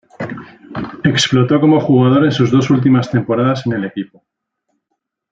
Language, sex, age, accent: Spanish, male, 40-49, España: Centro-Sur peninsular (Madrid, Toledo, Castilla-La Mancha)